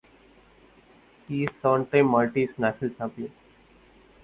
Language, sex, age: English, male, 19-29